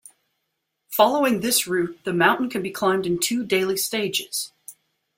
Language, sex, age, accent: English, female, 50-59, United States English